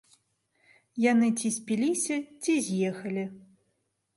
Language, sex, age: Belarusian, female, 30-39